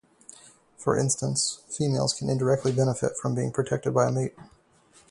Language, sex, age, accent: English, male, 30-39, United States English